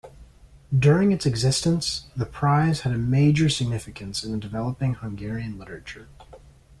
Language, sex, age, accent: English, male, 19-29, United States English